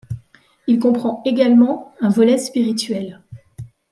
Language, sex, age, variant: French, female, 40-49, Français de métropole